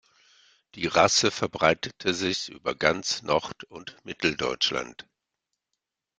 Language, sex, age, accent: German, male, 60-69, Deutschland Deutsch